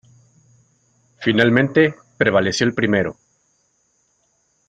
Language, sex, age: Spanish, male, 40-49